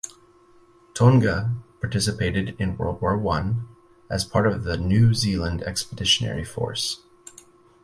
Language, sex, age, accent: English, male, 30-39, United States English